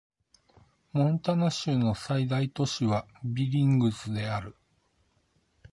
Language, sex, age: Japanese, male, 40-49